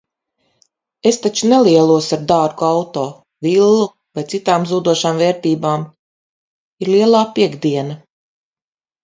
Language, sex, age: Latvian, female, 50-59